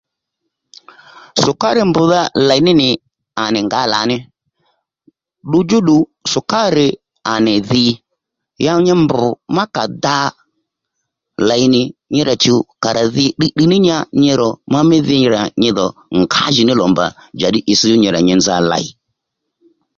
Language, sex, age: Lendu, male, 60-69